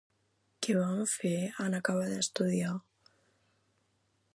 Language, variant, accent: Catalan, Central, central